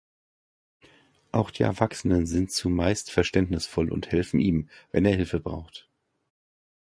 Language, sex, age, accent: German, male, 50-59, Deutschland Deutsch